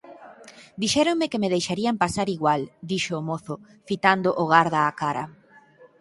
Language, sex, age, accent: Galician, female, 19-29, Oriental (común en zona oriental); Normativo (estándar)